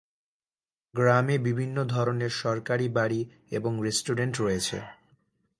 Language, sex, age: Bengali, male, 19-29